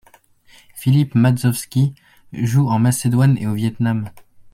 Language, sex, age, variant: French, male, under 19, Français de métropole